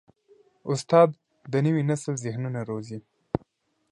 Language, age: Pashto, 19-29